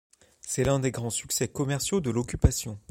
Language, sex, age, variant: French, male, 30-39, Français de métropole